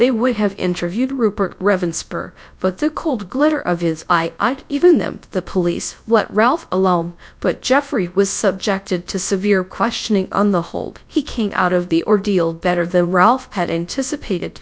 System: TTS, GradTTS